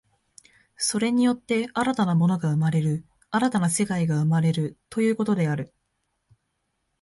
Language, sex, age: Japanese, female, 19-29